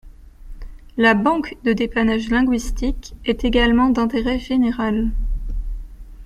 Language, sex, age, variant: French, female, 19-29, Français de métropole